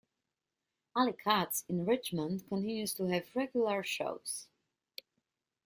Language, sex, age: English, female, 40-49